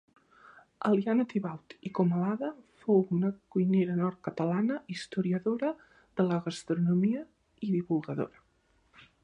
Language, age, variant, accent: Catalan, under 19, Nord-Occidental, nord-occidental